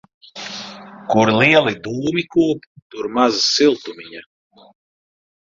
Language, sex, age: Latvian, male, 40-49